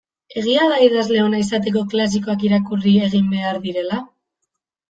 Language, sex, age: Basque, female, 19-29